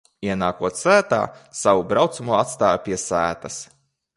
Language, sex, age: Latvian, male, 30-39